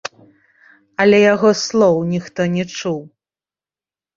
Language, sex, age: Belarusian, female, 30-39